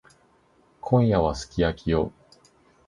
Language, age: Japanese, 19-29